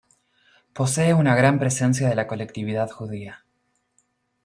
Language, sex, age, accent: Spanish, male, 19-29, Rioplatense: Argentina, Uruguay, este de Bolivia, Paraguay